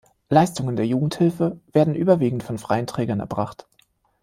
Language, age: German, 30-39